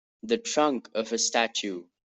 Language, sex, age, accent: English, male, under 19, India and South Asia (India, Pakistan, Sri Lanka)